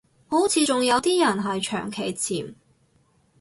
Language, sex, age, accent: Cantonese, female, 30-39, 广州音